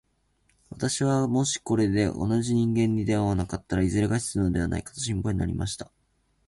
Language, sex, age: Japanese, male, 19-29